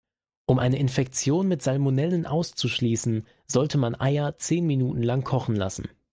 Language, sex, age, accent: German, male, 19-29, Deutschland Deutsch